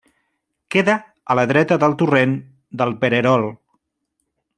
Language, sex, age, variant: Catalan, male, 40-49, Central